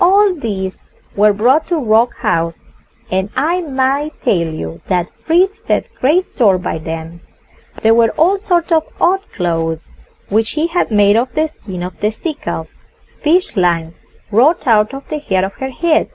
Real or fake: real